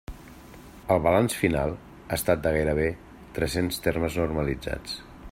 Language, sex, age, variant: Catalan, male, 40-49, Central